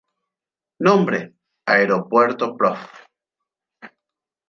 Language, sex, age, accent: Spanish, male, 40-49, Rioplatense: Argentina, Uruguay, este de Bolivia, Paraguay